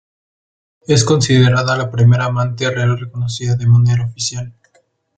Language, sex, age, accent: Spanish, male, under 19, México